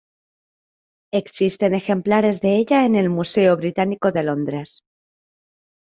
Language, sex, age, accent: Spanish, female, 30-39, España: Centro-Sur peninsular (Madrid, Toledo, Castilla-La Mancha)